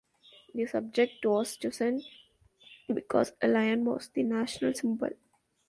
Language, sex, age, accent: English, female, 19-29, India and South Asia (India, Pakistan, Sri Lanka)